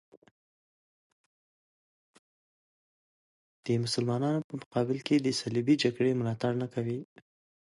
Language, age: Pashto, 30-39